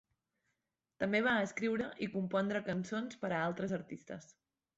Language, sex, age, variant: Catalan, male, 30-39, Central